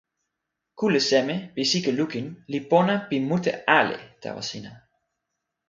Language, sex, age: Toki Pona, male, 19-29